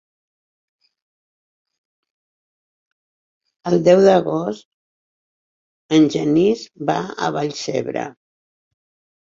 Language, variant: Catalan, Central